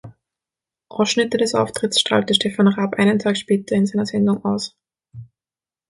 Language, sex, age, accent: German, female, 19-29, Österreichisches Deutsch